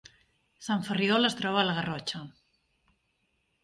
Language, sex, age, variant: Catalan, female, 40-49, Central